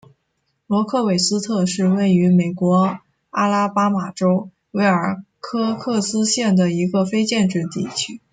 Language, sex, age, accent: Chinese, female, 19-29, 出生地：北京市